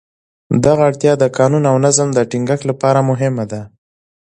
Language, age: Pashto, 19-29